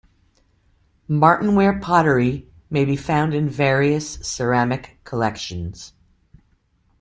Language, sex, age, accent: English, female, 40-49, United States English